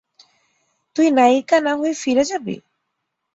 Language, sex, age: Bengali, female, 19-29